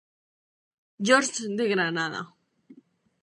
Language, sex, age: Spanish, female, 19-29